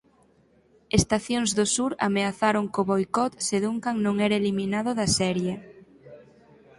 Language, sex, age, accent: Galician, female, 19-29, Normativo (estándar)